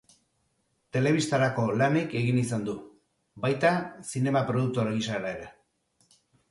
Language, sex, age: Basque, male, 40-49